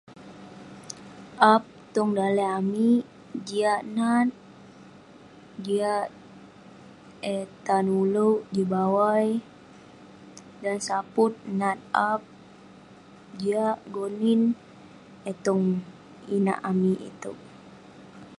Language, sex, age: Western Penan, female, under 19